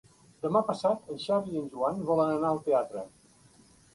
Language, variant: Catalan, Central